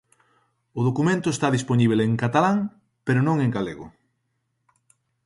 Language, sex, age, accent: Galician, male, 40-49, Central (gheada)